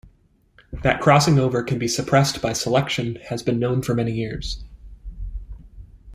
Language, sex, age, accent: English, male, 19-29, United States English